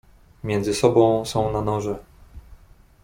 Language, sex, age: Polish, male, 19-29